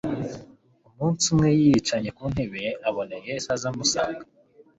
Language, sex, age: Kinyarwanda, male, 19-29